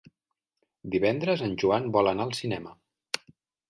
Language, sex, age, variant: Catalan, male, 30-39, Central